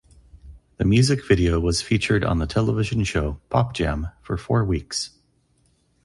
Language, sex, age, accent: English, male, 40-49, United States English